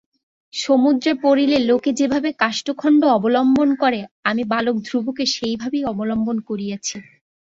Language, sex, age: Bengali, female, 19-29